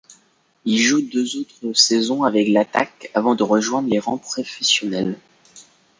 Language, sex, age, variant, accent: French, male, 19-29, Français des départements et régions d'outre-mer, Français de Guadeloupe